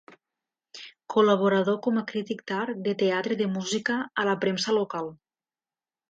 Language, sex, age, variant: Catalan, female, 19-29, Nord-Occidental